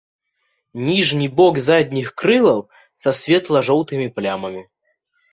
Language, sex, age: Belarusian, male, under 19